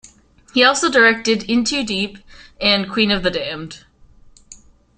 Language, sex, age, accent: English, female, 19-29, United States English